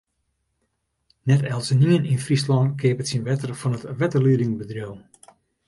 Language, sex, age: Western Frisian, male, 50-59